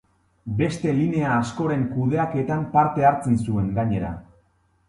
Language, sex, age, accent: Basque, male, 30-39, Erdialdekoa edo Nafarra (Gipuzkoa, Nafarroa)